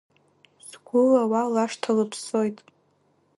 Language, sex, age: Abkhazian, female, under 19